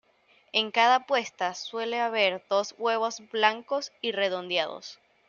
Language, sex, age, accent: Spanish, female, 19-29, Caribe: Cuba, Venezuela, Puerto Rico, República Dominicana, Panamá, Colombia caribeña, México caribeño, Costa del golfo de México